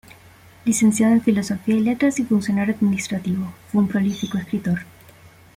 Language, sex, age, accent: Spanish, female, 19-29, Caribe: Cuba, Venezuela, Puerto Rico, República Dominicana, Panamá, Colombia caribeña, México caribeño, Costa del golfo de México